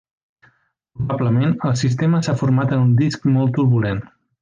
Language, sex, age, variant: Catalan, male, 19-29, Central